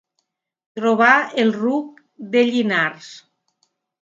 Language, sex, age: Catalan, female, 50-59